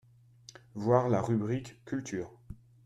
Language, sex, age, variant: French, male, 40-49, Français de métropole